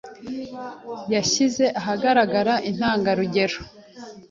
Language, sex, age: Kinyarwanda, female, 19-29